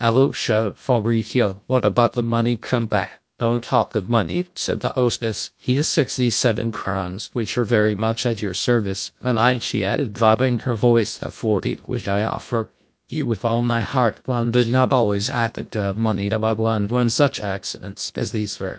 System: TTS, GlowTTS